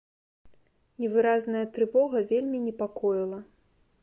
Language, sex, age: Belarusian, female, 19-29